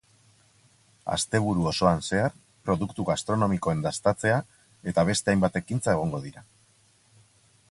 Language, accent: Basque, Mendebalekoa (Araba, Bizkaia, Gipuzkoako mendebaleko herri batzuk)